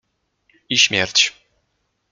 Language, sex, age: Polish, male, 19-29